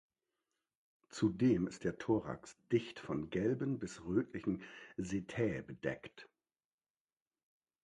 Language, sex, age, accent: German, male, 50-59, Deutschland Deutsch